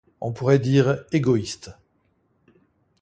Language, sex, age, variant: French, male, 60-69, Français de métropole